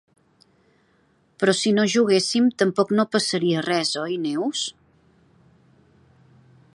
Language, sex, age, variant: Catalan, female, 40-49, Central